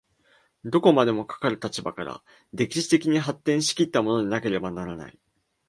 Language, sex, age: Japanese, male, 19-29